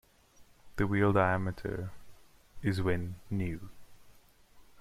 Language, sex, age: English, male, 19-29